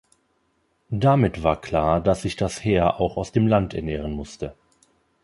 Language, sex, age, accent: German, male, 30-39, Deutschland Deutsch